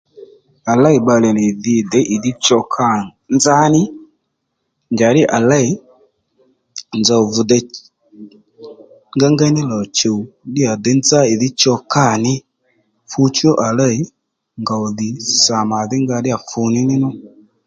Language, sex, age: Lendu, male, 30-39